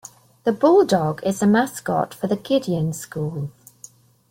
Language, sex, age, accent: English, female, 50-59, England English